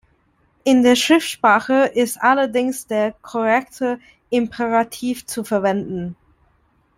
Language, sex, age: German, female, 19-29